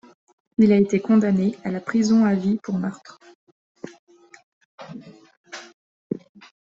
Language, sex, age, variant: French, female, 19-29, Français de métropole